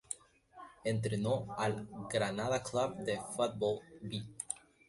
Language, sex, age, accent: Spanish, male, 19-29, América central